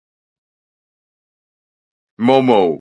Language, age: English, 19-29